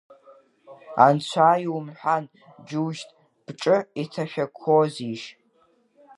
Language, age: Abkhazian, under 19